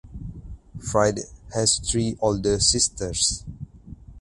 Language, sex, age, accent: English, male, 30-39, Malaysian English